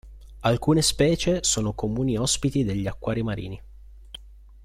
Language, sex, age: Italian, male, 30-39